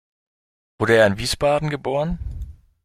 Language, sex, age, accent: German, male, 19-29, Deutschland Deutsch